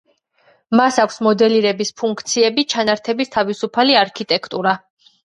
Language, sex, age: Georgian, male, 30-39